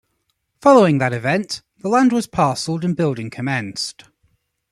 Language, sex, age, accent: English, male, 19-29, England English